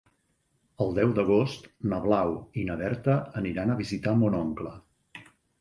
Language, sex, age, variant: Catalan, male, 50-59, Central